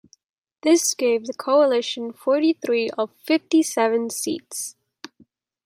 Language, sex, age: English, female, 19-29